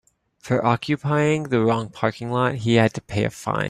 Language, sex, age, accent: English, male, 30-39, United States English